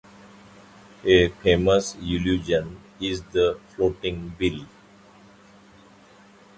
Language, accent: English, India and South Asia (India, Pakistan, Sri Lanka)